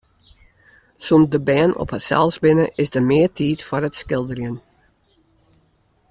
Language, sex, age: Western Frisian, female, 60-69